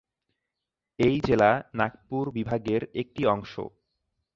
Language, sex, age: Bengali, male, 19-29